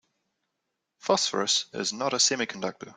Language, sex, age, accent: English, male, 19-29, New Zealand English